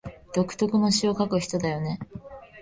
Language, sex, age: Japanese, female, 19-29